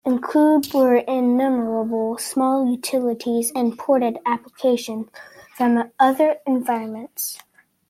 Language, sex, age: English, male, under 19